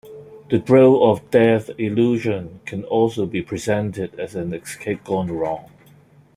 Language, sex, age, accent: English, male, 30-39, Hong Kong English